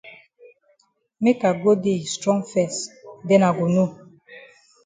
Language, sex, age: Cameroon Pidgin, female, 40-49